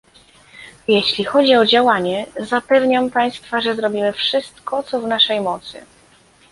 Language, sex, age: Polish, female, 19-29